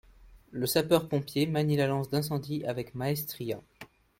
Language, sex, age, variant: French, male, 19-29, Français de métropole